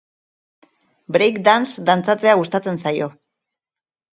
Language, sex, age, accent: Basque, female, 40-49, Erdialdekoa edo Nafarra (Gipuzkoa, Nafarroa)